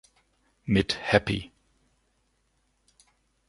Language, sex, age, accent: German, male, 50-59, Deutschland Deutsch